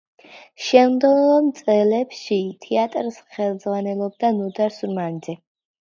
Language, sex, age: Georgian, female, under 19